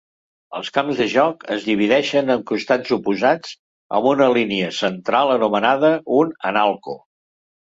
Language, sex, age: Catalan, male, 70-79